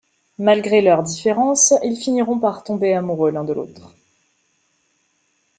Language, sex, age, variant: French, female, 19-29, Français de métropole